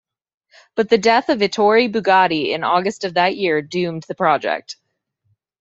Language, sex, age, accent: English, female, 19-29, United States English